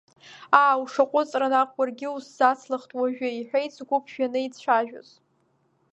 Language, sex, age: Abkhazian, female, under 19